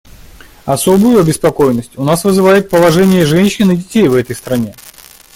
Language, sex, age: Russian, male, 30-39